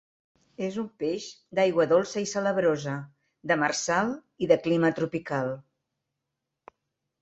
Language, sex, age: Catalan, female, 60-69